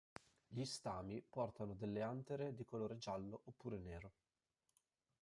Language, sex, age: Italian, male, 19-29